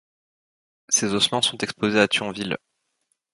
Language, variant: French, Français de métropole